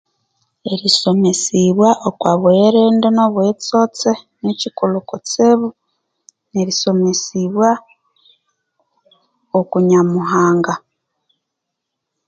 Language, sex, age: Konzo, female, 30-39